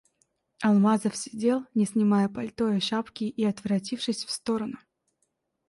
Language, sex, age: Russian, female, 19-29